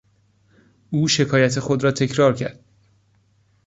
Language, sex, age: Persian, male, 19-29